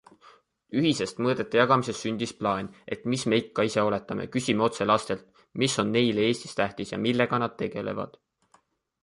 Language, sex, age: Estonian, male, 19-29